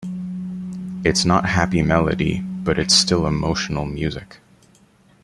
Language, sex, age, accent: English, male, 30-39, Canadian English